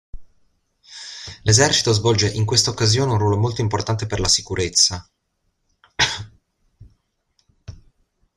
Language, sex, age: Italian, male, 19-29